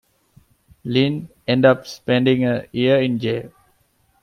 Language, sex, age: English, male, 19-29